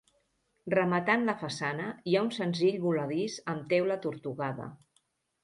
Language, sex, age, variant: Catalan, female, 50-59, Central